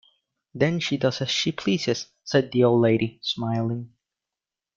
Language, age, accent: English, 90+, United States English